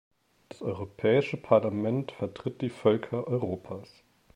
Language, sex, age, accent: German, male, 30-39, Deutschland Deutsch